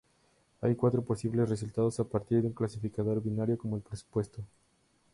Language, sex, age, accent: Spanish, male, 19-29, México